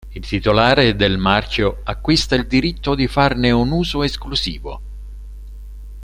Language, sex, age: Italian, male, 60-69